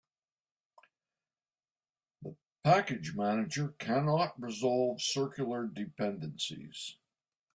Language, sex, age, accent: English, male, 70-79, Canadian English